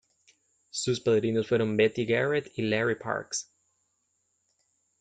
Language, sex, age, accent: Spanish, male, 19-29, América central